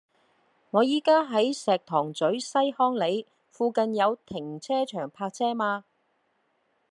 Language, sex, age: Cantonese, female, 50-59